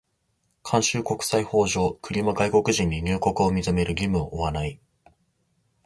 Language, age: Japanese, 19-29